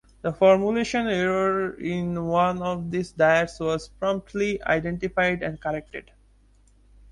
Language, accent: English, India and South Asia (India, Pakistan, Sri Lanka)